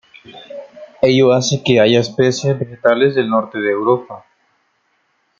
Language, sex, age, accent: Spanish, male, 19-29, América central